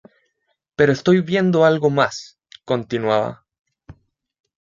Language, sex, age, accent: Spanish, male, 19-29, América central